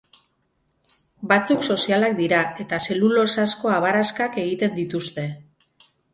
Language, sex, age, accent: Basque, female, 40-49, Mendebalekoa (Araba, Bizkaia, Gipuzkoako mendebaleko herri batzuk)